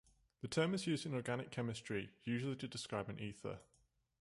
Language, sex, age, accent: English, male, 19-29, England English